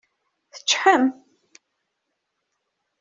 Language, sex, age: Kabyle, female, 30-39